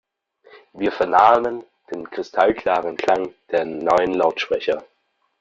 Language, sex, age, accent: German, male, 19-29, Deutschland Deutsch